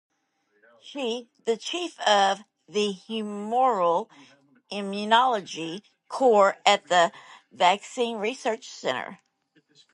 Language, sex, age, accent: English, female, 40-49, United States English